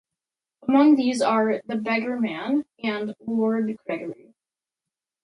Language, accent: English, United States English